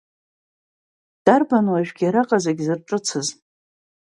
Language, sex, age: Abkhazian, female, 30-39